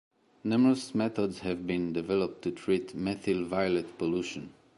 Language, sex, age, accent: English, male, 30-39, Canadian English